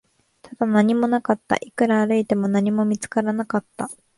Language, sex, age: Japanese, female, 19-29